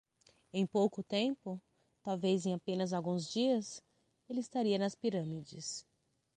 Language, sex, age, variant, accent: Portuguese, female, 30-39, Portuguese (Brasil), Paulista